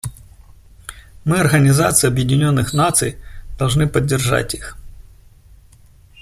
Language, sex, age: Russian, male, 40-49